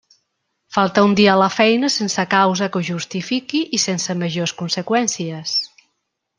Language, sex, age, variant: Catalan, female, 50-59, Central